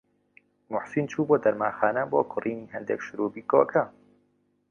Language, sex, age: Central Kurdish, male, 19-29